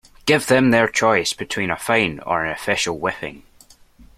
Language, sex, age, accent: English, male, under 19, Scottish English